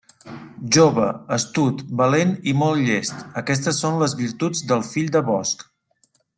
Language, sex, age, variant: Catalan, male, 40-49, Central